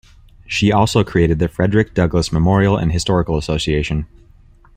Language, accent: English, United States English